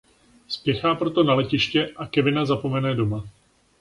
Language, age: Czech, 40-49